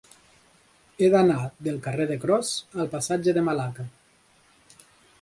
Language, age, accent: Catalan, 30-39, occidental